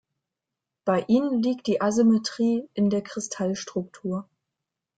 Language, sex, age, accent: German, female, 19-29, Deutschland Deutsch